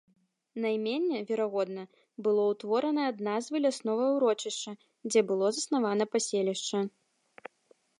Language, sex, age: Belarusian, female, 19-29